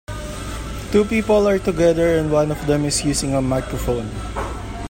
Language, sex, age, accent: English, female, 19-29, Filipino